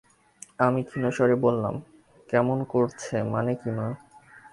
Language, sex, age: Bengali, male, 19-29